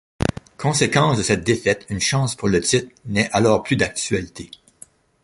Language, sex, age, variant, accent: French, male, 60-69, Français d'Amérique du Nord, Français du Canada